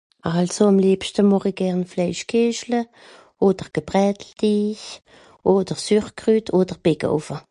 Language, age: Swiss German, 50-59